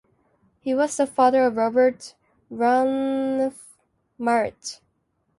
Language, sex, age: English, female, 19-29